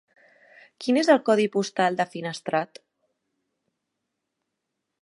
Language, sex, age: Catalan, female, 19-29